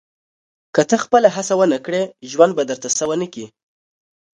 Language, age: Pashto, 19-29